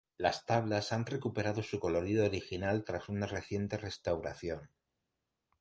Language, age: Spanish, 40-49